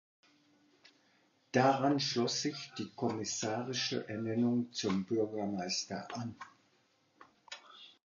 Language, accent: German, Deutschland Deutsch